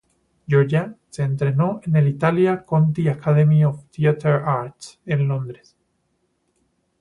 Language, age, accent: Spanish, 19-29, Andino-Pacífico: Colombia, Perú, Ecuador, oeste de Bolivia y Venezuela andina